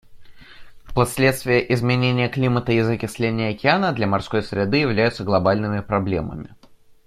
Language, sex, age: Russian, male, 19-29